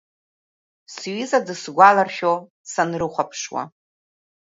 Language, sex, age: Abkhazian, female, 30-39